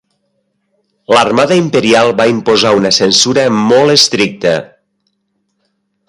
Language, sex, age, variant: Catalan, male, 50-59, Nord-Occidental